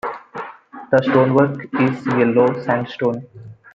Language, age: English, 19-29